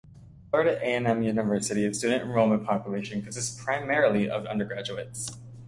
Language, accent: English, United States English